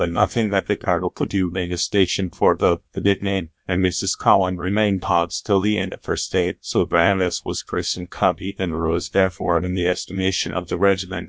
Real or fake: fake